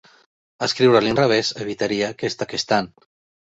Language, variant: Catalan, Central